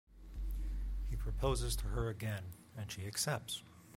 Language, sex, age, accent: English, male, 30-39, United States English